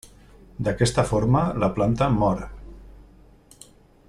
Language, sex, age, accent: Catalan, male, 40-49, valencià